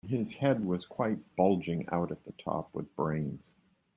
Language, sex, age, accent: English, male, 60-69, United States English